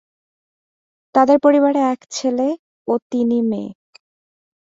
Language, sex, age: Bengali, female, 19-29